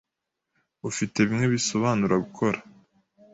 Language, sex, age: Kinyarwanda, male, 19-29